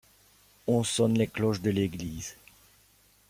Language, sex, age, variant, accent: French, male, 50-59, Français d'Europe, Français de Belgique